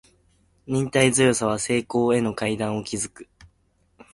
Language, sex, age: Japanese, male, 19-29